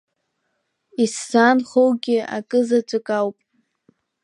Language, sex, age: Abkhazian, female, under 19